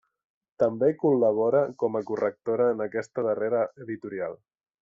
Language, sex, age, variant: Catalan, male, 30-39, Central